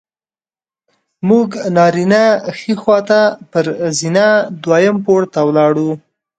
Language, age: Pashto, 19-29